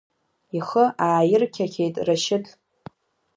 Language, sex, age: Abkhazian, female, under 19